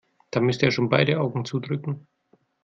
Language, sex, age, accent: German, male, 30-39, Deutschland Deutsch